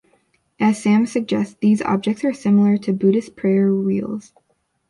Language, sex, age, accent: English, female, under 19, United States English